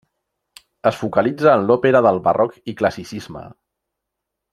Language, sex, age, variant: Catalan, male, 40-49, Central